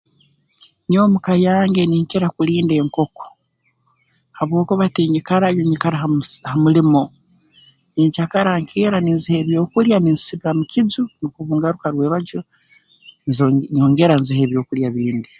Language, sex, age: Tooro, female, 40-49